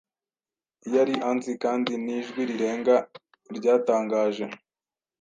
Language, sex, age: Kinyarwanda, male, 19-29